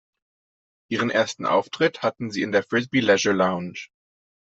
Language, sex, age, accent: German, male, 30-39, Deutschland Deutsch